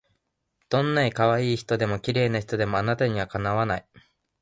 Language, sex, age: Japanese, male, 19-29